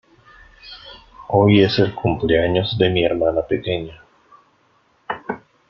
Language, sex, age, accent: Spanish, male, 50-59, América central